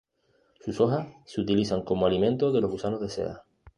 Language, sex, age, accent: Spanish, male, 30-39, España: Islas Canarias